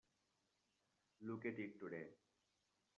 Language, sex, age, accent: English, male, 19-29, India and South Asia (India, Pakistan, Sri Lanka)